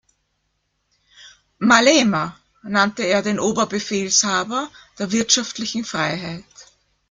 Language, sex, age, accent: German, female, 50-59, Österreichisches Deutsch